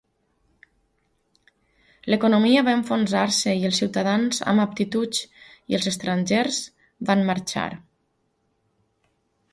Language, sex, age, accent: Catalan, female, 40-49, valencià